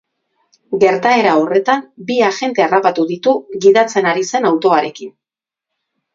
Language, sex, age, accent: Basque, female, 40-49, Erdialdekoa edo Nafarra (Gipuzkoa, Nafarroa)